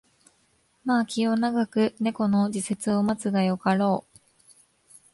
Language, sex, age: Japanese, female, 19-29